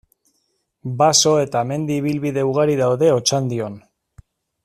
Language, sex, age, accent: Basque, male, 40-49, Erdialdekoa edo Nafarra (Gipuzkoa, Nafarroa)